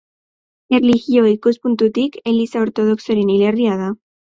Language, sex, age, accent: Basque, female, under 19, Mendebalekoa (Araba, Bizkaia, Gipuzkoako mendebaleko herri batzuk)